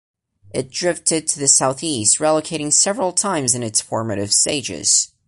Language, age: English, under 19